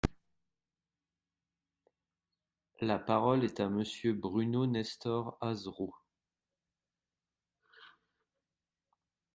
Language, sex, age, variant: French, male, 30-39, Français de métropole